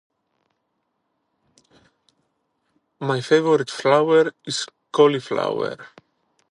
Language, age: English, 30-39